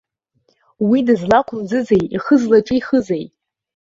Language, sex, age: Abkhazian, female, under 19